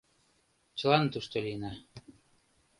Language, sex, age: Mari, male, 30-39